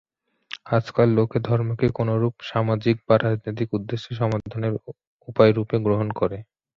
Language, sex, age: Bengali, male, 19-29